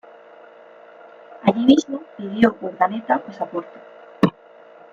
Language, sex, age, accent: Spanish, female, 19-29, España: Norte peninsular (Asturias, Castilla y León, Cantabria, País Vasco, Navarra, Aragón, La Rioja, Guadalajara, Cuenca)